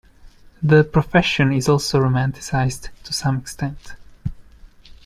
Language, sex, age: English, male, 30-39